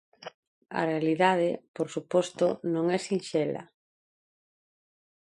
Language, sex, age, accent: Galician, female, 40-49, Normativo (estándar)